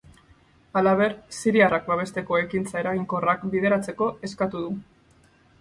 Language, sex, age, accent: Basque, female, 19-29, Mendebalekoa (Araba, Bizkaia, Gipuzkoako mendebaleko herri batzuk)